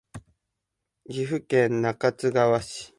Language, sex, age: Japanese, male, 19-29